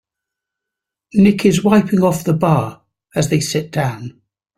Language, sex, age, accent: English, male, 50-59, Welsh English